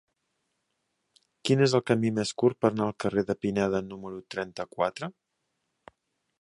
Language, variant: Catalan, Central